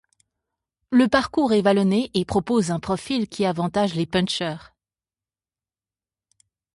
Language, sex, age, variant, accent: French, female, 40-49, Français d'Europe, Français de Suisse